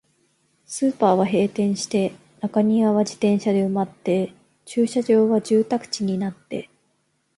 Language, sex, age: Japanese, female, 30-39